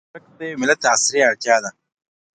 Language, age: Pashto, 30-39